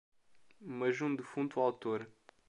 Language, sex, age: Portuguese, male, 19-29